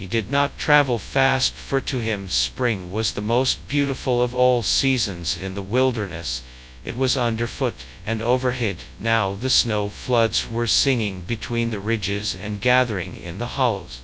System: TTS, FastPitch